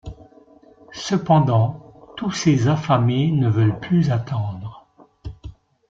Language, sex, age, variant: French, male, 60-69, Français de métropole